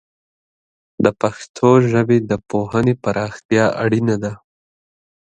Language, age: Pashto, 19-29